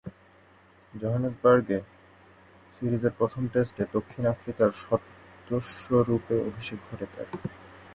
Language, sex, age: Bengali, male, 19-29